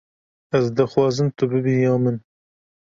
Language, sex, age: Kurdish, male, 30-39